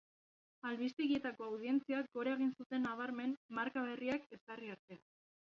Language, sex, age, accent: Basque, female, 19-29, Erdialdekoa edo Nafarra (Gipuzkoa, Nafarroa)